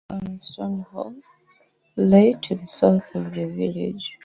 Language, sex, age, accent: English, female, 30-39, England English